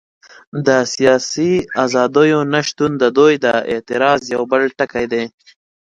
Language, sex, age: Pashto, male, 19-29